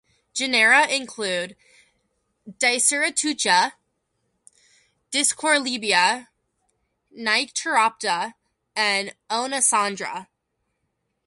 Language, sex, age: English, female, under 19